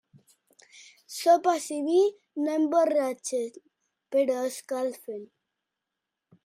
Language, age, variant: Catalan, under 19, Central